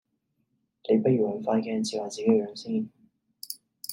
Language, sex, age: Cantonese, male, 19-29